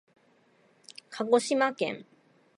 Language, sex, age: Japanese, female, 30-39